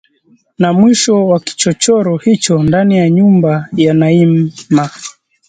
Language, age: Swahili, 19-29